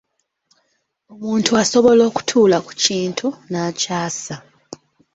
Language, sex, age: Ganda, female, 19-29